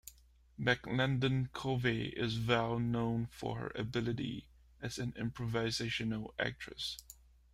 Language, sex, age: English, male, 30-39